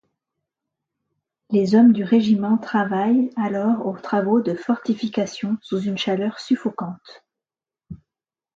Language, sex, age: French, female, 50-59